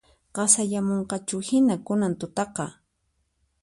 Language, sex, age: Puno Quechua, female, 19-29